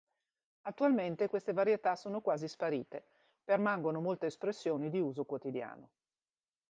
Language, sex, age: Italian, female, 50-59